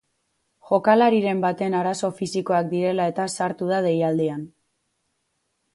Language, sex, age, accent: Basque, female, 19-29, Mendebalekoa (Araba, Bizkaia, Gipuzkoako mendebaleko herri batzuk)